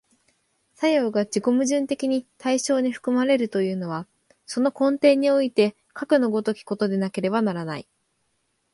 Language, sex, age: Japanese, female, under 19